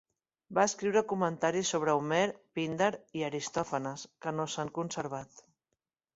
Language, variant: Catalan, Central